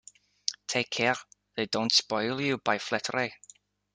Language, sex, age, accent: English, male, 19-29, Irish English